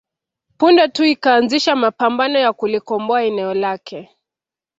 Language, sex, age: Swahili, female, 19-29